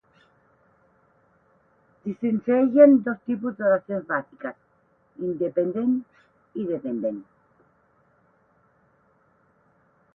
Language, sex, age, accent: Catalan, female, 50-59, central; nord-occidental